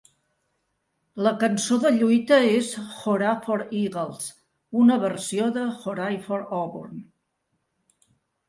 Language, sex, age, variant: Catalan, female, 60-69, Central